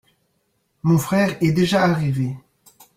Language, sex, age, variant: French, male, 40-49, Français de métropole